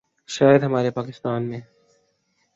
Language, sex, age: Urdu, male, 19-29